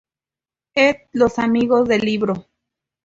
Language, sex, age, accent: Spanish, female, 30-39, México